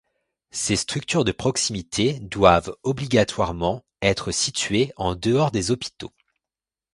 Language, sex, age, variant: French, male, 19-29, Français de métropole